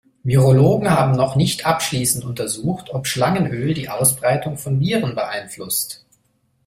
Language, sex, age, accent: German, male, 30-39, Deutschland Deutsch